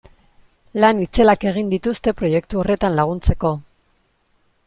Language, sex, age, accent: Basque, female, 19-29, Mendebalekoa (Araba, Bizkaia, Gipuzkoako mendebaleko herri batzuk)